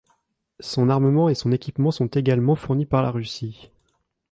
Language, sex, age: French, male, under 19